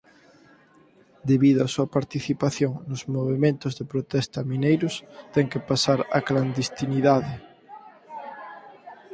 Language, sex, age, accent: Galician, male, 19-29, Atlántico (seseo e gheada)